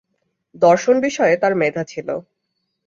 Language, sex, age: Bengali, female, 19-29